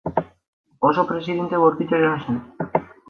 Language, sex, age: Basque, male, 19-29